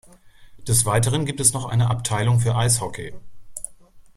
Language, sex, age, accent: German, male, 30-39, Deutschland Deutsch